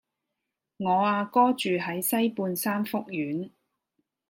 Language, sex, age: Cantonese, female, 19-29